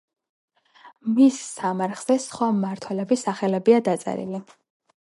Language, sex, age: Georgian, female, 19-29